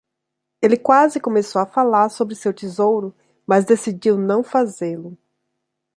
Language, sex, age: Portuguese, female, 40-49